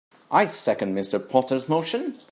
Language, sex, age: English, male, 30-39